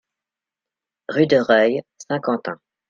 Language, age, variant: French, 19-29, Français de métropole